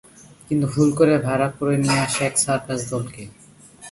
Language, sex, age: Bengali, male, under 19